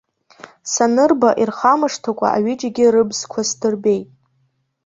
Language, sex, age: Abkhazian, female, under 19